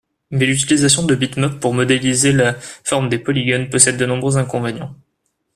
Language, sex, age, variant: French, male, 19-29, Français de métropole